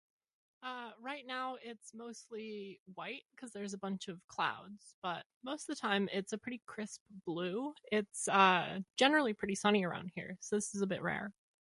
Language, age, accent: English, 19-29, United States English